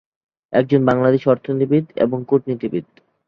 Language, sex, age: Bengali, male, 19-29